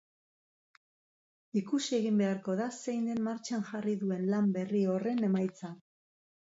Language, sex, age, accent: Basque, female, 50-59, Mendebalekoa (Araba, Bizkaia, Gipuzkoako mendebaleko herri batzuk)